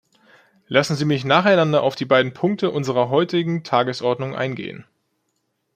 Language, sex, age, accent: German, male, 19-29, Deutschland Deutsch